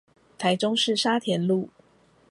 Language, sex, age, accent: Chinese, female, 40-49, 出生地：臺北市